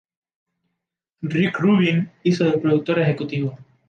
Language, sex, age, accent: Spanish, male, 19-29, América central